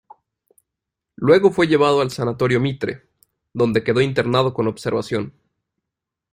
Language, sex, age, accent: Spanish, male, 19-29, México